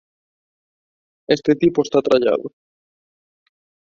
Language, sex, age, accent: Galician, male, 19-29, Neofalante